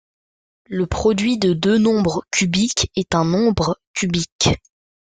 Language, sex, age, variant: French, male, under 19, Français de métropole